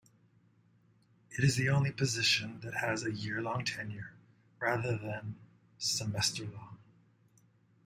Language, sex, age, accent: English, male, 50-59, United States English